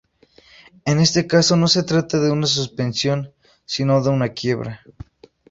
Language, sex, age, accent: Spanish, male, 19-29, México